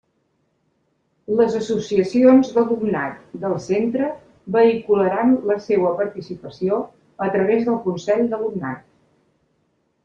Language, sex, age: Catalan, female, 70-79